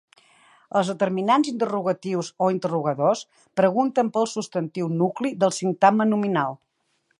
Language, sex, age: Catalan, female, 60-69